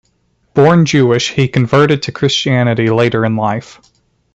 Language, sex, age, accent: English, male, 19-29, United States English